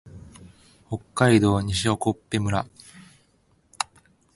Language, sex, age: Japanese, male, 19-29